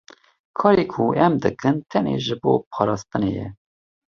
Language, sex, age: Kurdish, male, 40-49